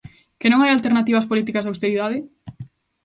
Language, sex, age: Galician, female, 19-29